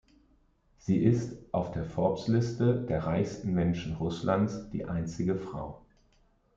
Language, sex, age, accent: German, male, 40-49, Deutschland Deutsch